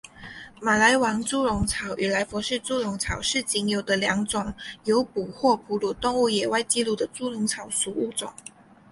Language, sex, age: Chinese, female, under 19